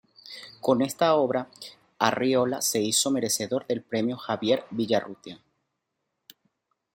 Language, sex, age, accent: Spanish, male, 30-39, Andino-Pacífico: Colombia, Perú, Ecuador, oeste de Bolivia y Venezuela andina